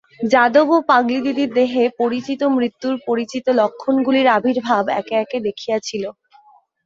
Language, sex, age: Bengali, female, 19-29